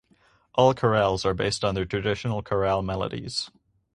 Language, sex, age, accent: English, male, under 19, United States English